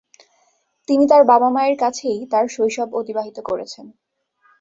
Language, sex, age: Bengali, female, 19-29